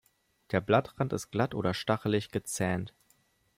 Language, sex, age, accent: German, male, 19-29, Deutschland Deutsch